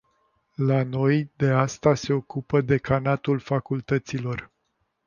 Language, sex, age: Romanian, male, 50-59